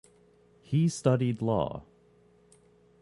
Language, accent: English, Canadian English